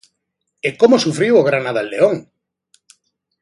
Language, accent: Galician, Normativo (estándar)